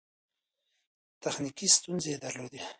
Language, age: Pashto, 30-39